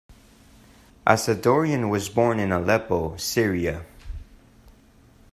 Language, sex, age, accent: English, male, 19-29, United States English